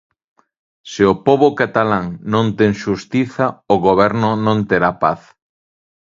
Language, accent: Galician, Normativo (estándar)